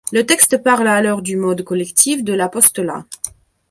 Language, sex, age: French, female, 30-39